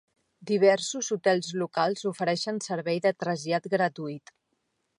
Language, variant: Catalan, Central